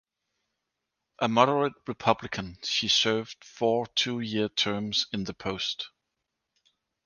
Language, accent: English, England English